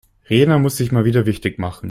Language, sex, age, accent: German, male, 19-29, Deutschland Deutsch